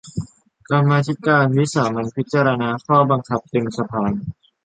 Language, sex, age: Thai, male, under 19